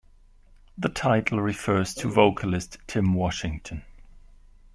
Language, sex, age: English, male, 40-49